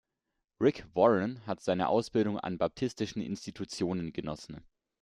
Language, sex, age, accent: German, male, 19-29, Deutschland Deutsch